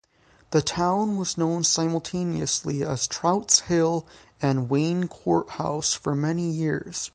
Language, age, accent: English, 19-29, United States English